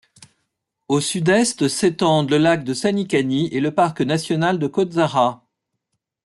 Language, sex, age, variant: French, male, 50-59, Français de métropole